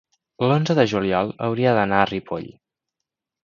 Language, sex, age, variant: Catalan, male, 19-29, Central